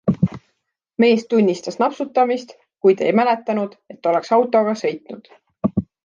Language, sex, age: Estonian, female, 19-29